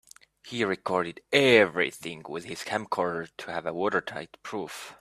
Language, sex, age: English, male, 30-39